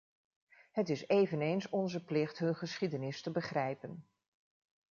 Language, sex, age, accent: Dutch, female, 60-69, Nederlands Nederlands